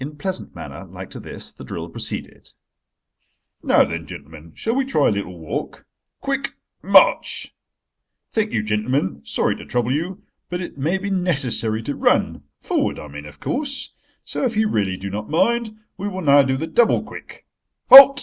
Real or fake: real